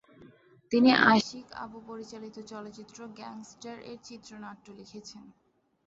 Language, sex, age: Bengali, female, 19-29